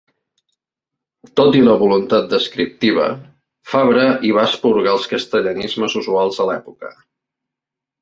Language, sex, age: Catalan, male, 40-49